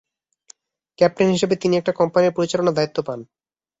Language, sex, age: Bengali, male, under 19